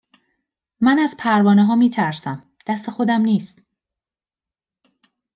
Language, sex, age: Persian, female, 40-49